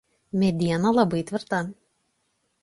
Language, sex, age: Lithuanian, female, 30-39